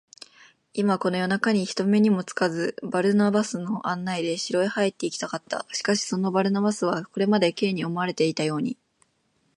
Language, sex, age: Japanese, female, 19-29